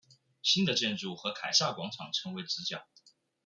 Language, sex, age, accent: Chinese, male, 19-29, 出生地：湖北省